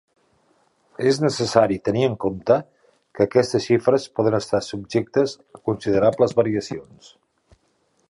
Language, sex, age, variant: Catalan, male, 50-59, Central